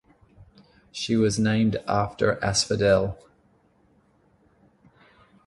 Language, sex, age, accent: English, male, 50-59, Australian English